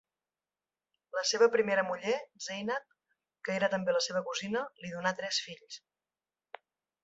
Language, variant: Catalan, Central